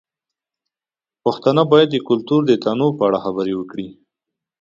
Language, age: Pashto, 30-39